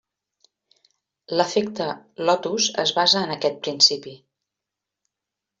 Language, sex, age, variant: Catalan, female, 40-49, Central